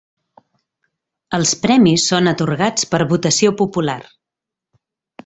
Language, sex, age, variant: Catalan, female, 40-49, Central